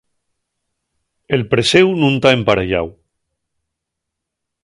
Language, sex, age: Asturian, male, 40-49